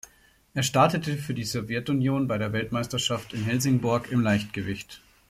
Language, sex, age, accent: German, male, 40-49, Deutschland Deutsch